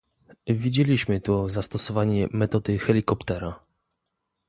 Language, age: Polish, 30-39